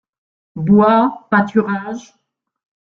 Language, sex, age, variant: French, female, 60-69, Français de métropole